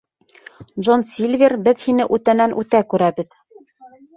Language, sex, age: Bashkir, female, 30-39